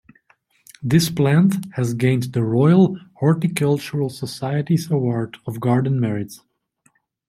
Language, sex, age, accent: English, male, 30-39, England English